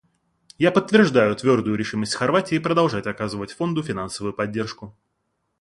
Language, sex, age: Russian, male, 30-39